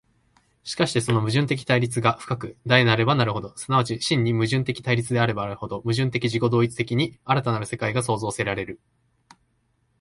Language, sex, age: Japanese, male, 19-29